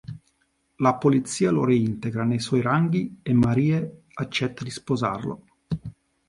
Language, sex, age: Italian, male, 40-49